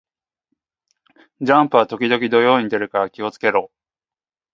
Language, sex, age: Japanese, male, 30-39